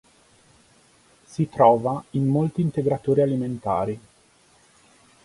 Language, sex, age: Italian, male, 30-39